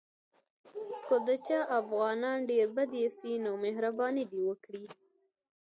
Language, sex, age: Pashto, female, under 19